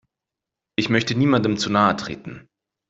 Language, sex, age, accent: German, male, 19-29, Deutschland Deutsch